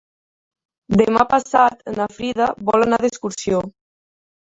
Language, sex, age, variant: Catalan, female, under 19, Nord-Occidental